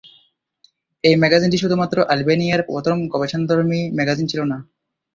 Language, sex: Bengali, male